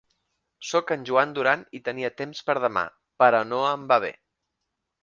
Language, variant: Catalan, Central